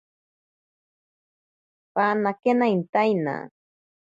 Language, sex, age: Ashéninka Perené, female, 30-39